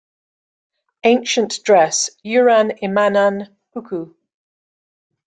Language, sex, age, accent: English, female, 50-59, Scottish English